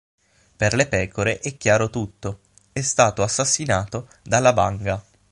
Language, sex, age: Italian, male, 19-29